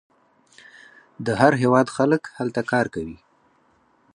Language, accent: Pashto, معیاري پښتو